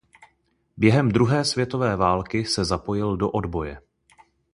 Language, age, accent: Czech, 19-29, pražský